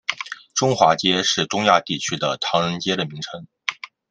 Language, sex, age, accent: Chinese, male, 19-29, 出生地：江苏省